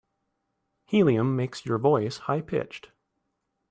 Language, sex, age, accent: English, male, 30-39, United States English